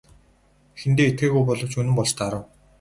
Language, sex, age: Mongolian, male, 19-29